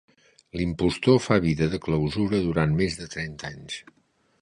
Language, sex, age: Catalan, male, 60-69